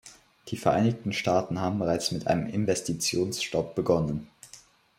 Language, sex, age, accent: German, male, under 19, Deutschland Deutsch